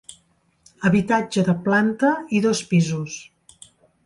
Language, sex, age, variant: Catalan, female, 50-59, Central